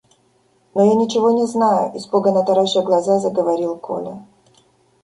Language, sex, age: Russian, female, 30-39